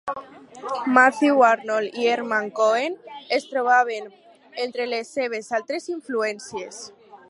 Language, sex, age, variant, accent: Catalan, female, under 19, Alacantí, valencià